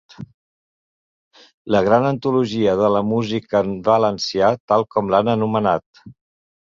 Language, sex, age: Catalan, male, 50-59